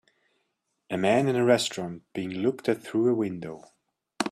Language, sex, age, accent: English, male, 19-29, United States English